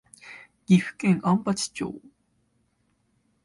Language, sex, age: Japanese, male, 19-29